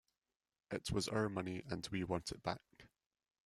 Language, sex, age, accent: English, male, 19-29, Scottish English